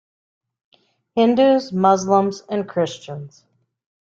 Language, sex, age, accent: English, female, 50-59, United States English